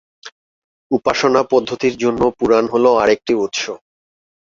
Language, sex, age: Bengali, male, 30-39